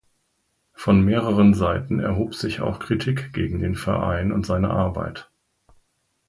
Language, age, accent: German, 50-59, Deutschland Deutsch